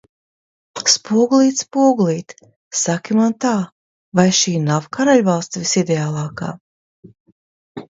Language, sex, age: Latvian, female, 40-49